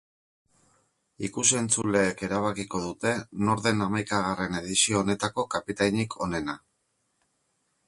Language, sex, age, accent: Basque, male, 50-59, Mendebalekoa (Araba, Bizkaia, Gipuzkoako mendebaleko herri batzuk)